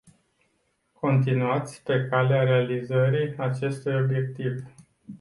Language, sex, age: Romanian, male, 40-49